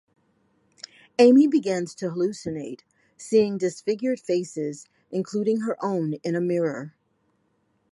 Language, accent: English, United States English